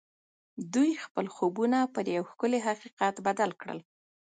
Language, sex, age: Pashto, female, 30-39